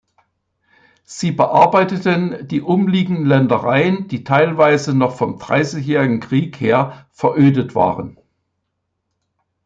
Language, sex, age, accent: German, male, 70-79, Deutschland Deutsch